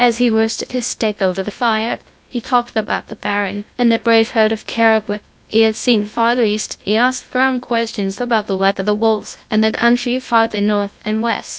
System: TTS, GlowTTS